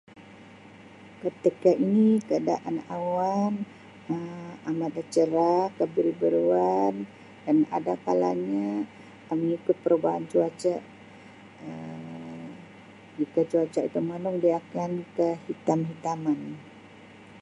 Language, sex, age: Sabah Malay, female, 60-69